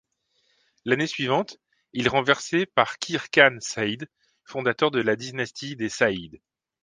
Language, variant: French, Français de métropole